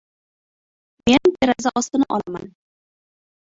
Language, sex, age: Uzbek, female, 19-29